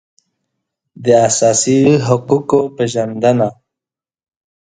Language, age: Pashto, 19-29